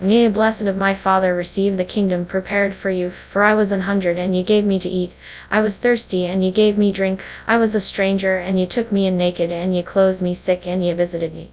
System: TTS, FastPitch